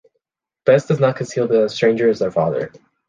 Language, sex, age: English, male, under 19